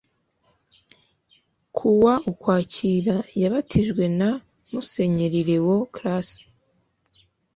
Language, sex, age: Kinyarwanda, female, under 19